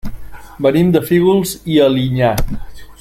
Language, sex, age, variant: Catalan, male, 40-49, Central